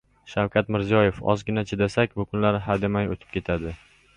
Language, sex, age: Uzbek, male, 19-29